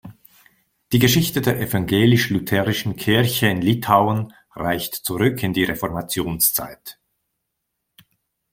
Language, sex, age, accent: German, male, 40-49, Schweizerdeutsch